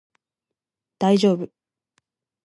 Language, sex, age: Japanese, female, 19-29